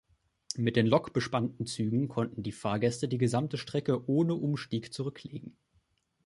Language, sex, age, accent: German, male, 19-29, Deutschland Deutsch